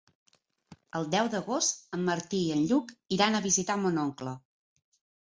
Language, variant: Catalan, Central